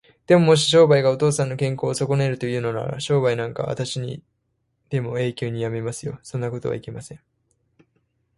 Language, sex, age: Japanese, male, 19-29